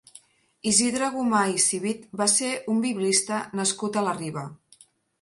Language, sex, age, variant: Catalan, female, 50-59, Central